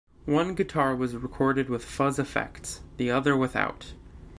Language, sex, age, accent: English, male, 19-29, United States English